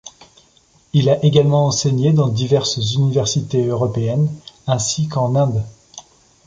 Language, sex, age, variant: French, male, 30-39, Français de métropole